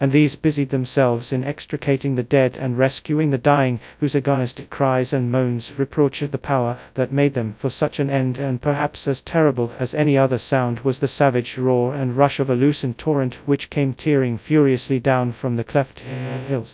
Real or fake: fake